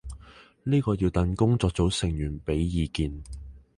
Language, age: Cantonese, 19-29